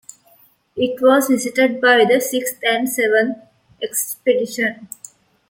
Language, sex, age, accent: English, female, 19-29, United States English